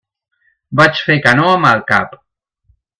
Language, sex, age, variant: Catalan, male, 50-59, Central